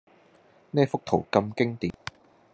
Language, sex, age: Cantonese, male, 19-29